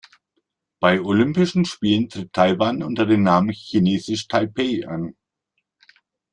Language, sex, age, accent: German, male, 50-59, Deutschland Deutsch